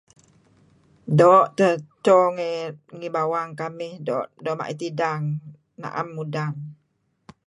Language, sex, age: Kelabit, female, 60-69